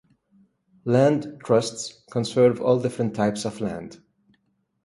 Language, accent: English, United States English